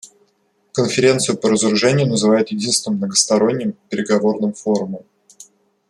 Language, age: Russian, 19-29